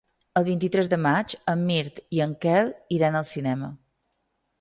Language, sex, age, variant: Catalan, female, 40-49, Balear